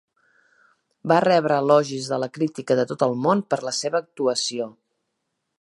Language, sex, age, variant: Catalan, female, 40-49, Central